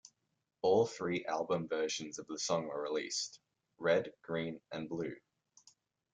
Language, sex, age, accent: English, male, under 19, Australian English